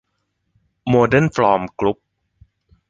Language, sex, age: Thai, male, 19-29